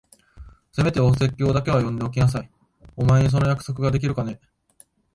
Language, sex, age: Japanese, male, 19-29